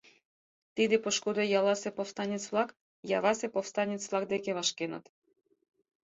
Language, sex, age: Mari, female, 19-29